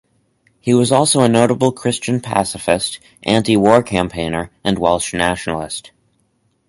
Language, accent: English, United States English